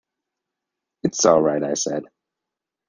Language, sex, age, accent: English, male, 30-39, United States English